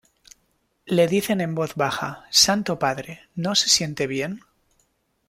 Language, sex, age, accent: Spanish, male, 19-29, España: Norte peninsular (Asturias, Castilla y León, Cantabria, País Vasco, Navarra, Aragón, La Rioja, Guadalajara, Cuenca)